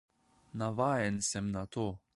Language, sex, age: Slovenian, male, 19-29